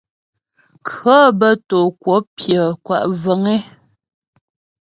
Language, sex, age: Ghomala, female, 30-39